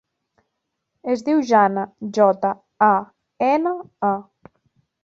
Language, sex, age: Catalan, female, 30-39